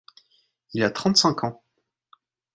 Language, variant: French, Français de métropole